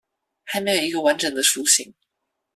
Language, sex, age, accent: Chinese, male, 19-29, 出生地：臺北市